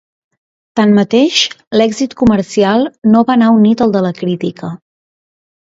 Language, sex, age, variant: Catalan, female, 19-29, Central